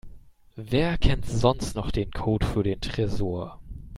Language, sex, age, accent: German, male, 19-29, Deutschland Deutsch